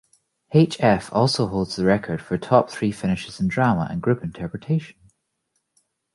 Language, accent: English, Scottish English